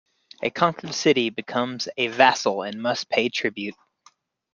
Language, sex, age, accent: English, male, 30-39, United States English